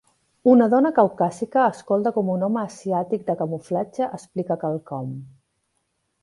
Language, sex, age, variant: Catalan, female, 40-49, Central